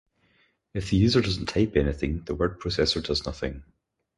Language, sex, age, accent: English, male, 30-39, Scottish English